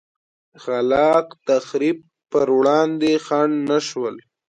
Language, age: Pashto, under 19